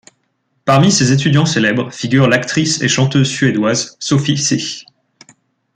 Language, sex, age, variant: French, male, 19-29, Français de métropole